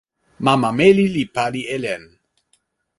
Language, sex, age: Toki Pona, male, 30-39